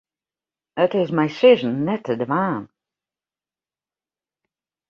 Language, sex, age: Western Frisian, female, 50-59